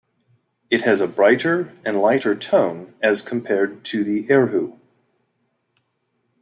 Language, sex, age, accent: English, male, 40-49, United States English